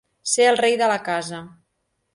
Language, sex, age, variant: Catalan, female, 40-49, Central